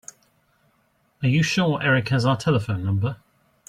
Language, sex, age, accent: English, male, 40-49, England English